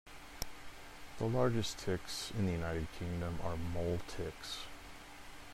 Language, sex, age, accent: English, male, 40-49, United States English